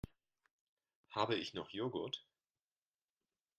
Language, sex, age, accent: German, male, 19-29, Deutschland Deutsch